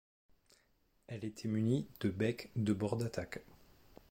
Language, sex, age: French, male, 40-49